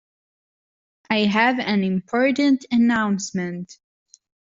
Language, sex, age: English, female, 19-29